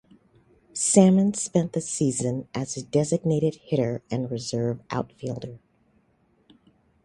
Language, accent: English, United States English